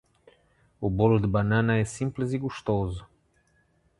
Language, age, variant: Portuguese, 40-49, Portuguese (Portugal)